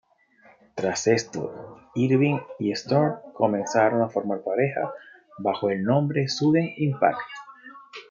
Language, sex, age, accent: Spanish, male, 40-49, Caribe: Cuba, Venezuela, Puerto Rico, República Dominicana, Panamá, Colombia caribeña, México caribeño, Costa del golfo de México